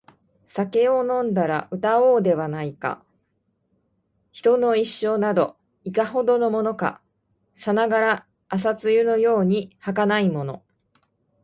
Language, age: Japanese, 40-49